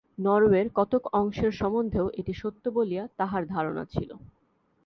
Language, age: Bengali, 19-29